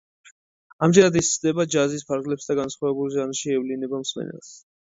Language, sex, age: Georgian, male, 19-29